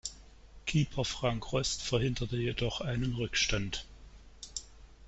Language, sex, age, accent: German, male, 50-59, Deutschland Deutsch